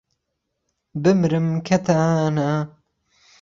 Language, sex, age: Central Kurdish, male, 19-29